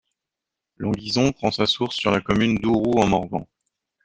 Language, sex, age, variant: French, male, 40-49, Français de métropole